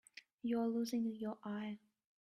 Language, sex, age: English, female, 19-29